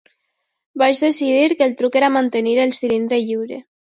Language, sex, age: Catalan, female, under 19